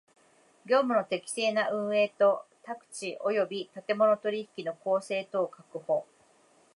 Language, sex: Japanese, female